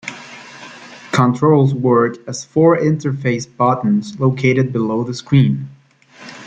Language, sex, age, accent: English, male, 19-29, United States English